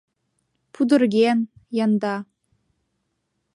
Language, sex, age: Mari, female, under 19